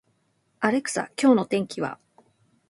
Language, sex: Japanese, female